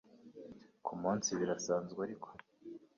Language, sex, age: Kinyarwanda, male, 19-29